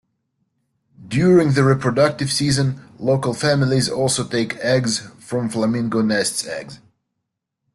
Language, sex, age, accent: English, male, 30-39, United States English